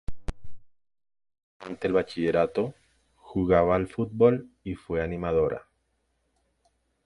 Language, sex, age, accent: Spanish, male, 30-39, Caribe: Cuba, Venezuela, Puerto Rico, República Dominicana, Panamá, Colombia caribeña, México caribeño, Costa del golfo de México